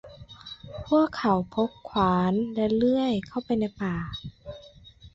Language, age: Thai, 19-29